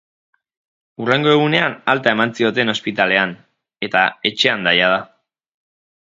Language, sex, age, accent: Basque, male, 30-39, Erdialdekoa edo Nafarra (Gipuzkoa, Nafarroa)